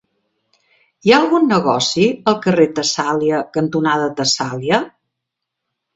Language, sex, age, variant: Catalan, female, 60-69, Central